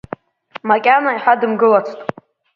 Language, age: Abkhazian, under 19